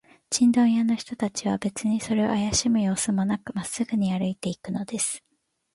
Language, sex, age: Japanese, female, 19-29